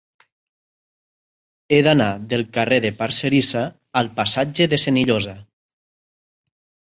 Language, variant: Catalan, Nord-Occidental